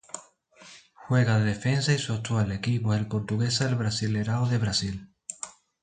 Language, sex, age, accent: Spanish, male, 30-39, España: Sur peninsular (Andalucia, Extremadura, Murcia)